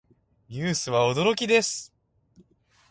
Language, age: Japanese, 19-29